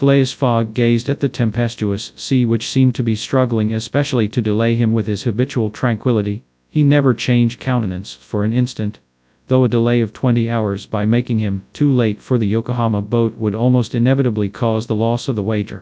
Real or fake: fake